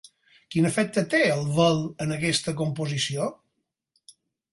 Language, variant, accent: Catalan, Balear, balear